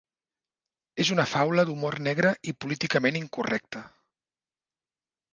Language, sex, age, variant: Catalan, male, 40-49, Central